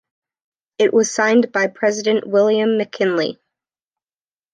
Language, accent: English, United States English